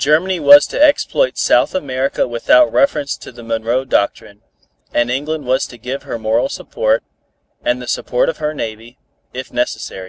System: none